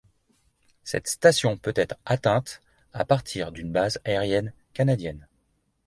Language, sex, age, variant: French, male, 50-59, Français de métropole